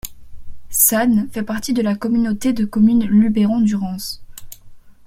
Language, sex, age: French, female, 19-29